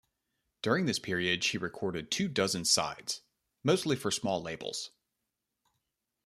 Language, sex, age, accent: English, male, 30-39, United States English